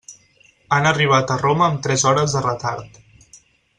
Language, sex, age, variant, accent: Catalan, male, 19-29, Central, central; Barceloní